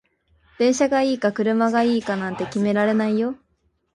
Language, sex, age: Japanese, female, 19-29